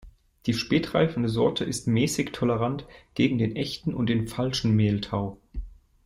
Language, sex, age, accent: German, male, 19-29, Deutschland Deutsch